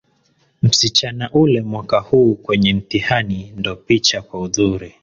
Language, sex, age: Swahili, male, 30-39